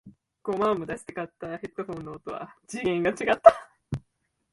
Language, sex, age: Japanese, female, 19-29